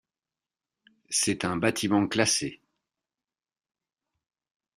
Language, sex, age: French, male, 40-49